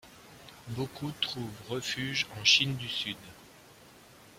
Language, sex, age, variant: French, male, 50-59, Français de métropole